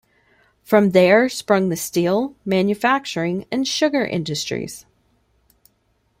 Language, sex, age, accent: English, female, 30-39, United States English